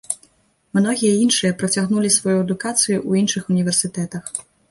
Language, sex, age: Belarusian, female, 19-29